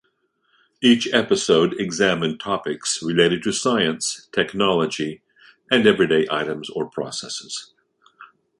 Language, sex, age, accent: English, male, 60-69, United States English